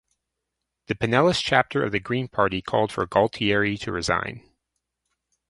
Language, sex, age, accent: English, male, 30-39, United States English